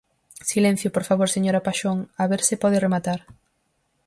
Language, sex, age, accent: Galician, female, 19-29, Oriental (común en zona oriental)